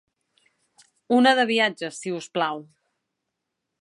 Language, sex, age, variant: Catalan, female, 40-49, Nord-Occidental